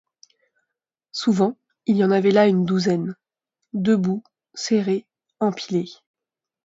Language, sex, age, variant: French, female, 30-39, Français de métropole